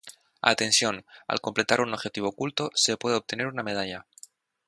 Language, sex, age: Spanish, male, 19-29